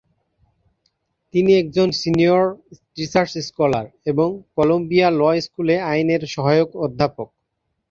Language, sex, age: Bengali, male, 30-39